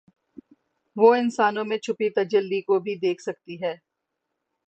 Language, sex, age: Urdu, female, 19-29